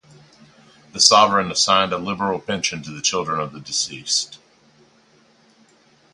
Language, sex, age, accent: English, male, 40-49, United States English